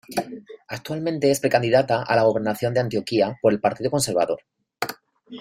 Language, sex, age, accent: Spanish, male, 19-29, España: Centro-Sur peninsular (Madrid, Toledo, Castilla-La Mancha)